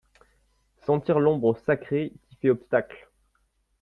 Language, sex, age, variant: French, male, 19-29, Français de métropole